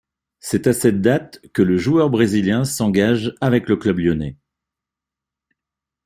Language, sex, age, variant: French, male, 50-59, Français de métropole